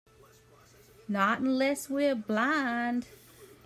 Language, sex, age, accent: English, female, 30-39, United States English